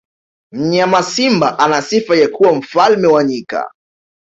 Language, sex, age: Swahili, male, 19-29